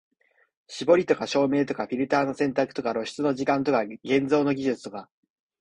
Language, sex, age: Japanese, male, 19-29